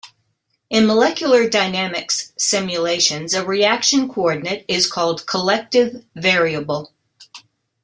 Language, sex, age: English, female, 60-69